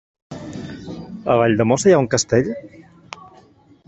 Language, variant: Catalan, Balear